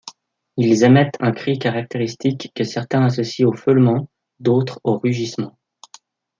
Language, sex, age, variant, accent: French, male, 19-29, Français d'Europe, Français de Suisse